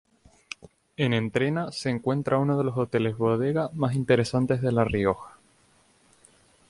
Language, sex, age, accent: Spanish, male, 19-29, España: Islas Canarias